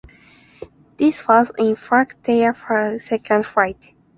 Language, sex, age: English, female, under 19